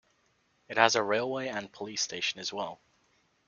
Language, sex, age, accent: English, male, under 19, United States English